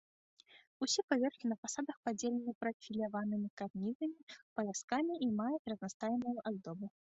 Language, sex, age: Belarusian, female, under 19